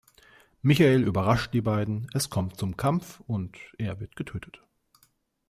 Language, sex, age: German, male, 30-39